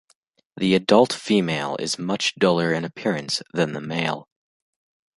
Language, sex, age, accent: English, female, under 19, United States English